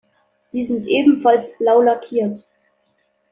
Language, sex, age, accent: German, male, under 19, Deutschland Deutsch